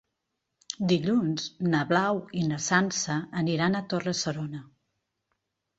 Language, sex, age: Catalan, female, 50-59